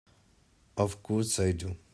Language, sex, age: English, male, 40-49